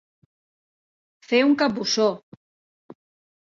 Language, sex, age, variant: Catalan, female, 50-59, Central